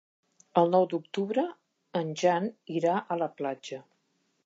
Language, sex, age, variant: Catalan, female, 60-69, Central